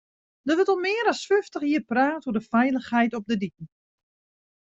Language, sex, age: Western Frisian, female, 40-49